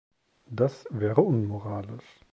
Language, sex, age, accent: German, male, 30-39, Deutschland Deutsch